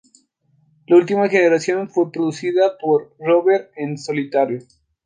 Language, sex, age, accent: Spanish, male, 19-29, Andino-Pacífico: Colombia, Perú, Ecuador, oeste de Bolivia y Venezuela andina